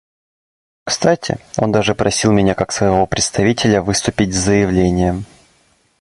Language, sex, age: Russian, male, under 19